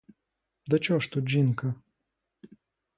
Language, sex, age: Ukrainian, male, 30-39